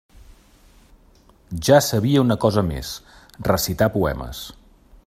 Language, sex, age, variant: Catalan, male, 40-49, Central